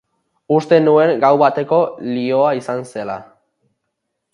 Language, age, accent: Basque, 19-29, Erdialdekoa edo Nafarra (Gipuzkoa, Nafarroa)